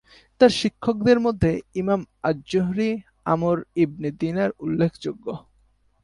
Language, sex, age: Bengali, male, 19-29